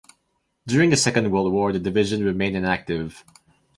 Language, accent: English, Malaysian English